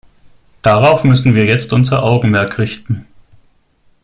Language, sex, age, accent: German, male, 19-29, Deutschland Deutsch